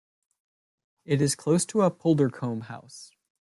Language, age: English, 19-29